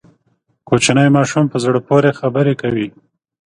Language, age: Pashto, 30-39